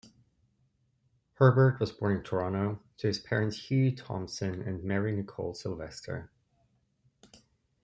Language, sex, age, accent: English, male, 30-39, United States English